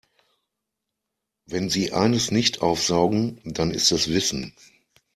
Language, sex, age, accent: German, male, 40-49, Deutschland Deutsch